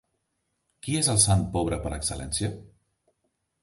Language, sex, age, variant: Catalan, male, 40-49, Central